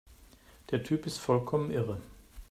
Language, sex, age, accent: German, male, 50-59, Deutschland Deutsch